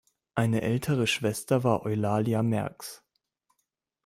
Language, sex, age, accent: German, male, 19-29, Deutschland Deutsch